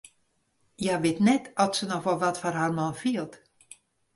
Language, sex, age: Western Frisian, female, 60-69